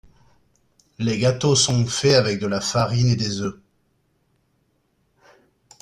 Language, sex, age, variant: French, male, 40-49, Français de métropole